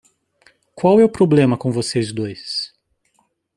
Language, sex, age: Portuguese, male, 40-49